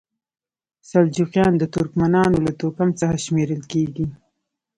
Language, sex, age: Pashto, female, 19-29